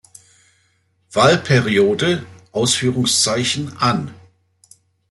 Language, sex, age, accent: German, male, 60-69, Deutschland Deutsch